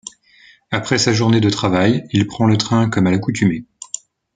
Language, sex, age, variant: French, male, 19-29, Français de métropole